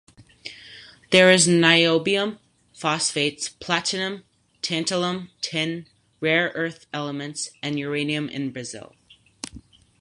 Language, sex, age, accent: English, male, under 19, United States English